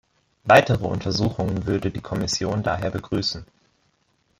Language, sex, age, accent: German, male, 19-29, Deutschland Deutsch